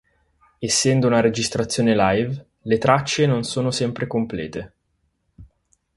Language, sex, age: Italian, male, 30-39